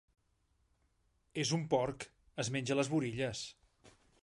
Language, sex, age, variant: Catalan, male, 40-49, Central